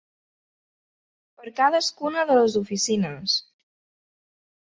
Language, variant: Catalan, Central